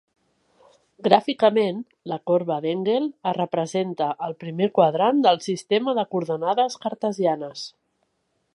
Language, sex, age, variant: Catalan, female, 40-49, Central